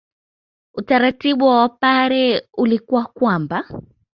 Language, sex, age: Swahili, female, 19-29